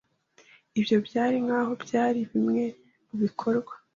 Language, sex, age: Kinyarwanda, female, 30-39